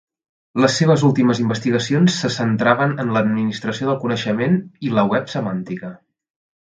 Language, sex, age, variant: Catalan, male, 40-49, Central